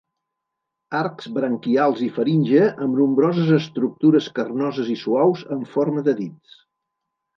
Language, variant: Catalan, Septentrional